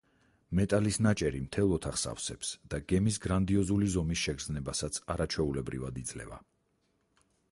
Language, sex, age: Georgian, male, 40-49